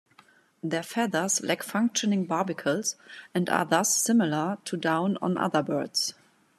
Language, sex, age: English, female, 40-49